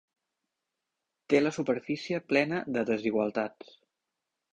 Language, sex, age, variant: Catalan, male, 19-29, Central